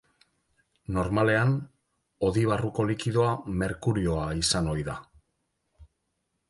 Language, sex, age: Basque, male, 40-49